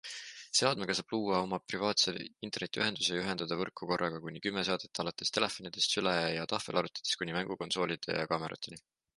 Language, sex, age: Estonian, male, 19-29